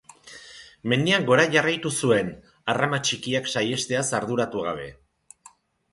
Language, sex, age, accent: Basque, male, 60-69, Erdialdekoa edo Nafarra (Gipuzkoa, Nafarroa)